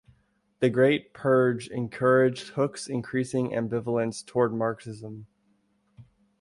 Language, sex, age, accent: English, male, 30-39, United States English